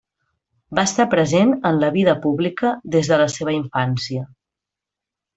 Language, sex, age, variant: Catalan, female, 30-39, Central